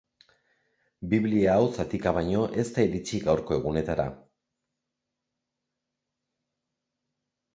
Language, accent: Basque, Erdialdekoa edo Nafarra (Gipuzkoa, Nafarroa)